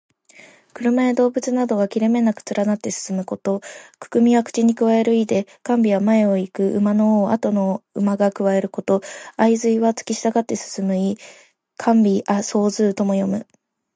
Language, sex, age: Japanese, female, 19-29